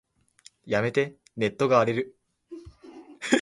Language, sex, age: Japanese, male, under 19